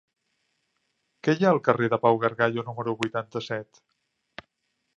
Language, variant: Catalan, Central